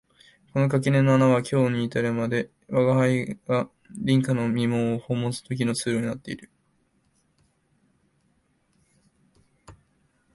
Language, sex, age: Japanese, male, 19-29